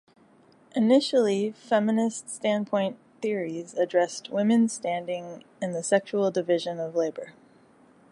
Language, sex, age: English, female, 40-49